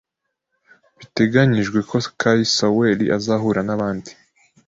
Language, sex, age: Kinyarwanda, male, 19-29